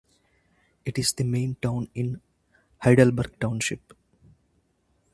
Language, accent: English, India and South Asia (India, Pakistan, Sri Lanka)